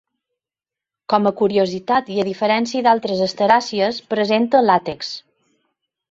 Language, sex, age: Catalan, female, 50-59